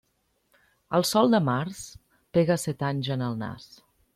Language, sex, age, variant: Catalan, female, 30-39, Central